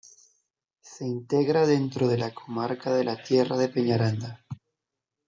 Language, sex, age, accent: Spanish, male, 30-39, Andino-Pacífico: Colombia, Perú, Ecuador, oeste de Bolivia y Venezuela andina